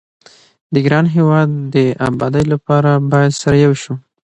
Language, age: Pashto, 19-29